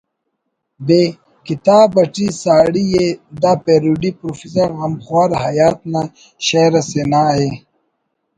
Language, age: Brahui, 30-39